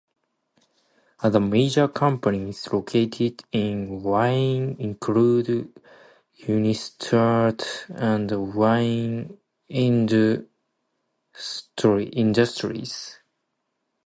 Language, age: English, 19-29